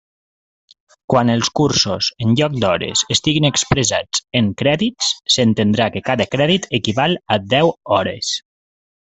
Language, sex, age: Catalan, male, 30-39